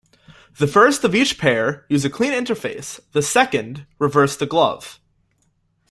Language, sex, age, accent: English, male, under 19, United States English